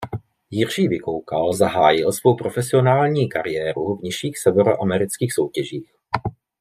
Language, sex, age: Czech, male, 30-39